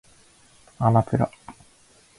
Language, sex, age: Japanese, male, 19-29